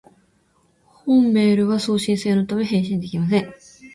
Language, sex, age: Japanese, female, 19-29